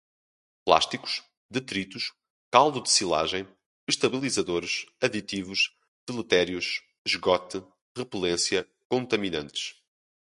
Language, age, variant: Portuguese, 19-29, Portuguese (Portugal)